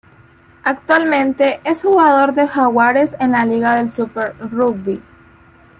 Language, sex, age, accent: Spanish, female, 19-29, América central